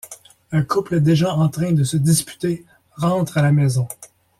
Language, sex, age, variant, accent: French, male, 40-49, Français d'Amérique du Nord, Français du Canada